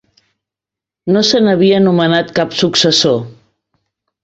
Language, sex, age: Catalan, female, 40-49